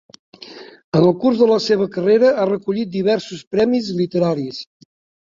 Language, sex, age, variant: Catalan, male, 60-69, Septentrional